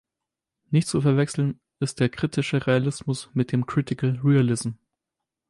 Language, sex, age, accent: German, male, 19-29, Deutschland Deutsch